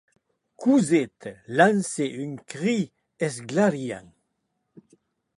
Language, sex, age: Occitan, male, 60-69